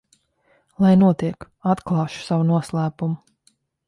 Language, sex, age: Latvian, female, 30-39